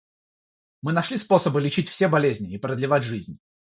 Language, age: Russian, 30-39